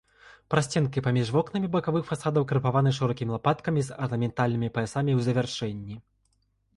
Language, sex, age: Belarusian, male, 19-29